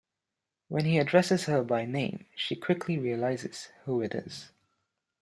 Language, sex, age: English, male, under 19